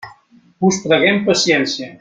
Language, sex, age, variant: Catalan, male, 60-69, Central